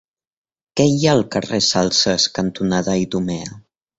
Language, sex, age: Catalan, male, 19-29